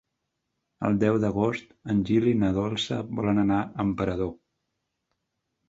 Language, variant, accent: Catalan, Central, central